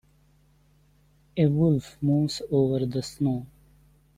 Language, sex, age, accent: English, male, 30-39, India and South Asia (India, Pakistan, Sri Lanka)